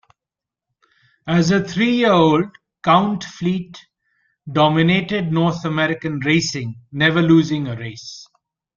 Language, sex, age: English, male, 50-59